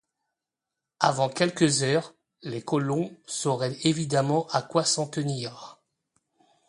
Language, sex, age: French, male, 30-39